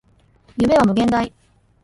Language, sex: Japanese, female